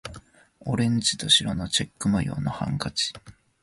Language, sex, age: Japanese, male, 19-29